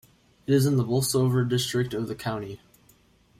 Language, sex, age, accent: English, male, under 19, United States English